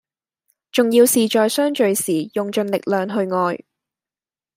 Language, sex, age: Cantonese, female, 19-29